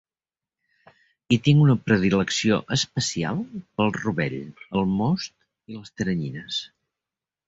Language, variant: Catalan, Central